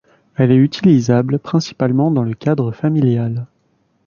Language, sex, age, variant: French, male, 30-39, Français de métropole